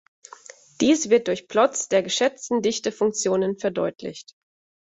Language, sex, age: German, female, 30-39